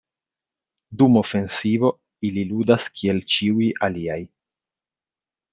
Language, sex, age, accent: Esperanto, male, 30-39, Internacia